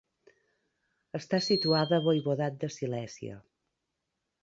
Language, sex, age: Catalan, female, 50-59